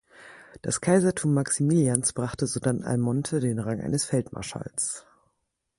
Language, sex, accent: German, female, Deutschland Deutsch